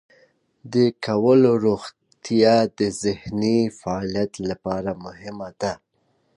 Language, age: Pashto, 30-39